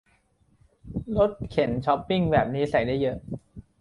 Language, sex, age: Thai, male, 19-29